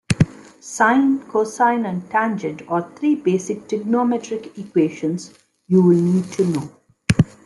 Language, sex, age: English, female, 30-39